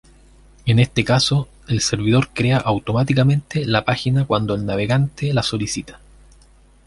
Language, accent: Spanish, Chileno: Chile, Cuyo